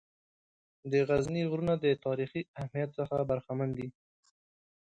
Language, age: Pashto, 19-29